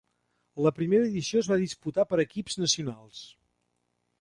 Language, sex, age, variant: Catalan, male, 50-59, Central